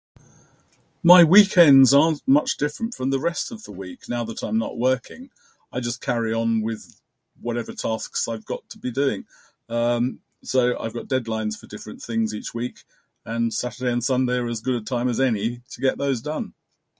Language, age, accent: English, 70-79, England English